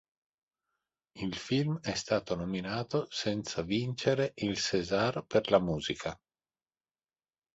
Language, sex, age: Italian, male, 40-49